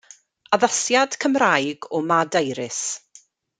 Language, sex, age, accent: Welsh, female, 40-49, Y Deyrnas Unedig Cymraeg